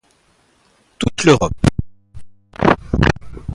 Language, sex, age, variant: French, male, 30-39, Français de métropole